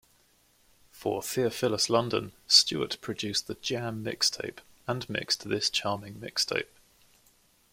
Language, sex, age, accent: English, male, 19-29, England English